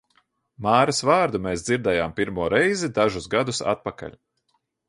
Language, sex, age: Latvian, male, 40-49